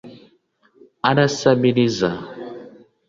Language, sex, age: Kinyarwanda, male, 19-29